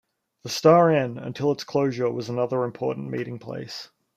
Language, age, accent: English, 19-29, Australian English